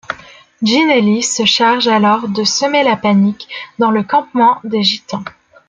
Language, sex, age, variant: French, female, 19-29, Français de métropole